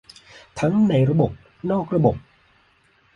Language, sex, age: Thai, male, 40-49